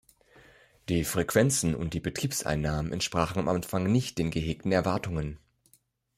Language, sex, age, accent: German, male, 30-39, Deutschland Deutsch